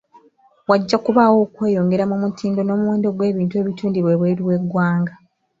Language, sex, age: Ganda, female, 19-29